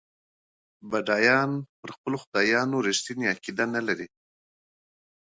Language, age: Pashto, 40-49